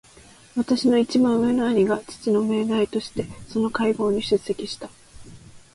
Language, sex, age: Japanese, female, 19-29